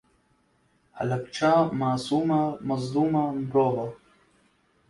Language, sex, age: Kurdish, male, 19-29